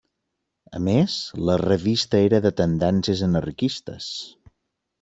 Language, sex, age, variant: Catalan, male, 40-49, Balear